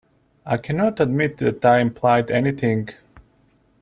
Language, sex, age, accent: English, male, 40-49, Australian English